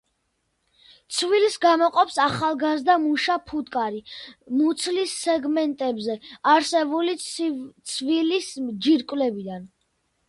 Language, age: Georgian, under 19